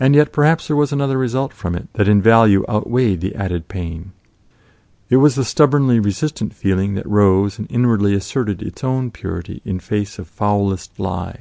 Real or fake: real